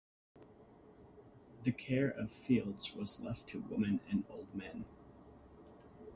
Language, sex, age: English, male, 19-29